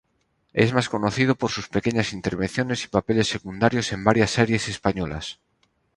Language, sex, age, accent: Spanish, male, 30-39, España: Norte peninsular (Asturias, Castilla y León, Cantabria, País Vasco, Navarra, Aragón, La Rioja, Guadalajara, Cuenca)